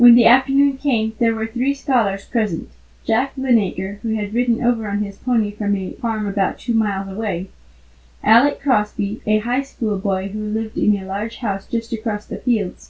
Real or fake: real